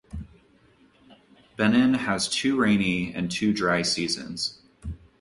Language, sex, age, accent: English, male, 19-29, United States English